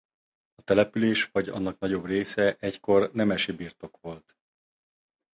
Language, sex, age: Hungarian, male, 40-49